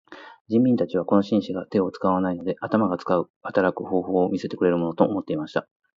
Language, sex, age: Japanese, male, 40-49